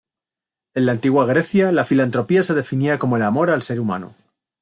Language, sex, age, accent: Spanish, male, 40-49, España: Centro-Sur peninsular (Madrid, Toledo, Castilla-La Mancha)